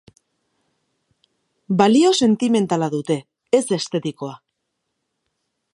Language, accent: Basque, Erdialdekoa edo Nafarra (Gipuzkoa, Nafarroa)